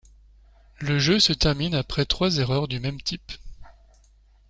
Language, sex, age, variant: French, male, 40-49, Français de métropole